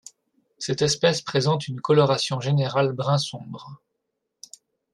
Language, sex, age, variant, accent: French, male, 30-39, Français d'Europe, Français de Belgique